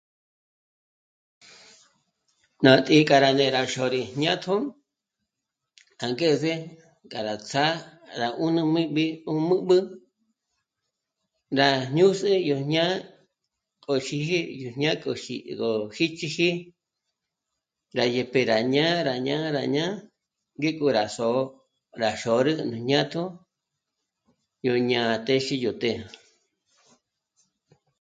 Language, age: Michoacán Mazahua, 19-29